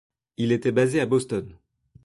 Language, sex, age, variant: French, male, 30-39, Français de métropole